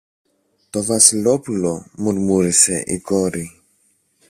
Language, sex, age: Greek, male, 30-39